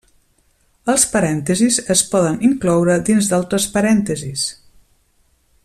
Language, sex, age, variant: Catalan, female, 40-49, Central